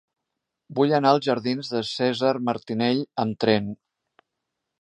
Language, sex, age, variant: Catalan, male, 60-69, Central